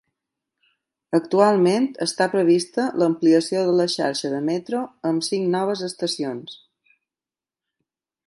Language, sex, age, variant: Catalan, female, 50-59, Balear